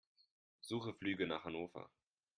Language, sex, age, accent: German, male, 19-29, Deutschland Deutsch